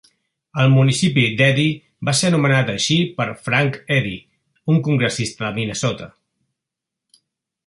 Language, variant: Catalan, Central